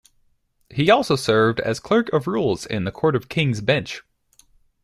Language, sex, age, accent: English, male, 19-29, United States English